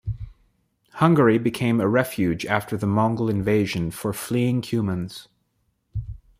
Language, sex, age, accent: English, male, 19-29, United States English